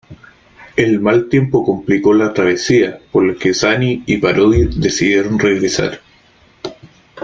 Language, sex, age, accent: Spanish, male, 19-29, Chileno: Chile, Cuyo